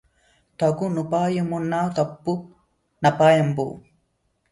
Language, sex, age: Telugu, male, 19-29